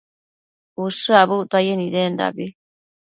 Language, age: Matsés, 19-29